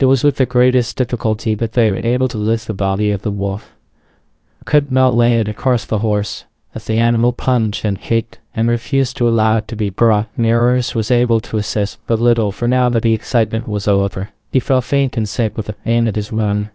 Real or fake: fake